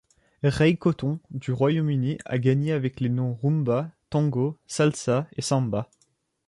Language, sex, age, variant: French, male, 19-29, Français de métropole